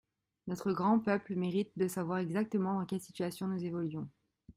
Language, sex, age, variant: French, female, 19-29, Français de métropole